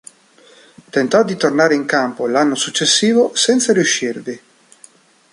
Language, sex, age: Italian, male, 40-49